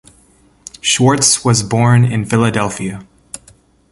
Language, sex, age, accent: English, male, 19-29, United States English